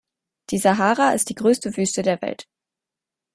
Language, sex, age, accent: German, female, 19-29, Deutschland Deutsch